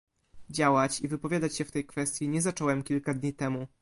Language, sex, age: Polish, male, under 19